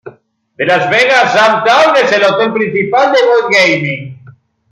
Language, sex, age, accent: Spanish, male, 30-39, Rioplatense: Argentina, Uruguay, este de Bolivia, Paraguay